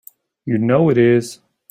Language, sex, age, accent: English, male, 19-29, United States English